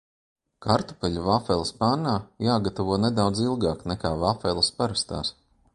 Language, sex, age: Latvian, male, 40-49